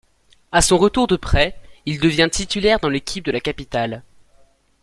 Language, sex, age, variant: French, male, under 19, Français de métropole